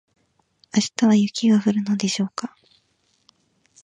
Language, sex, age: Japanese, female, 19-29